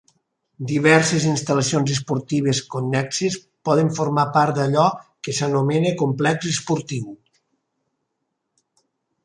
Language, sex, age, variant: Catalan, male, 50-59, Nord-Occidental